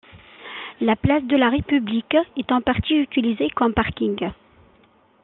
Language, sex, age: French, female, 40-49